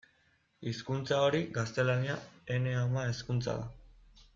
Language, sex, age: Basque, male, 19-29